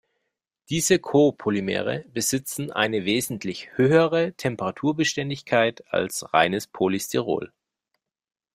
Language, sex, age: German, male, 40-49